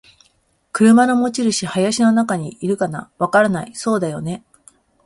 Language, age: Japanese, 40-49